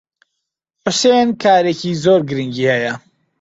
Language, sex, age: Central Kurdish, male, 19-29